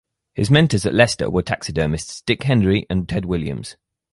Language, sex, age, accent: English, male, 19-29, England English